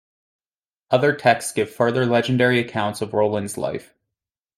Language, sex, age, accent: English, male, 19-29, United States English